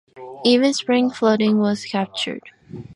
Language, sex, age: English, female, 19-29